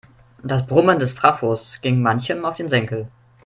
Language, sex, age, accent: German, male, under 19, Deutschland Deutsch